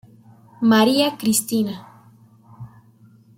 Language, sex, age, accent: Spanish, female, 19-29, México